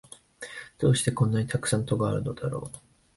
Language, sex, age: Japanese, male, 19-29